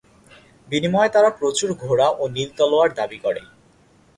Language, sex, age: Bengali, male, under 19